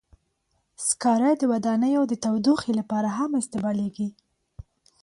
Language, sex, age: Pashto, female, 19-29